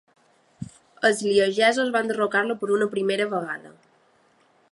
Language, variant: Catalan, Balear